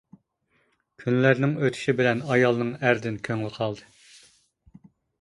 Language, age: Uyghur, 40-49